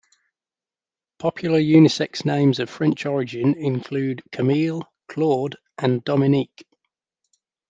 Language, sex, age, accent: English, male, 30-39, England English